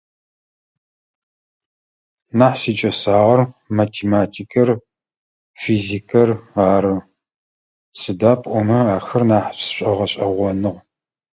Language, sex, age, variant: Adyghe, male, 30-39, Адыгабзэ (Кирил, пстэумэ зэдыряе)